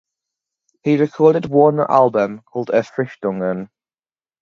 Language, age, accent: English, 19-29, England English